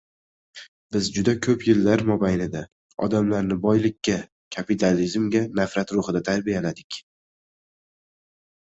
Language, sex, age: Uzbek, male, 19-29